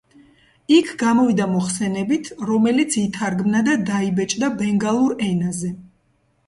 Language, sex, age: Georgian, female, 30-39